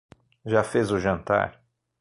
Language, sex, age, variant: Portuguese, male, 40-49, Portuguese (Brasil)